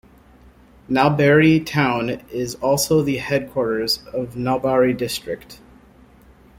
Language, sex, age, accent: English, male, 19-29, United States English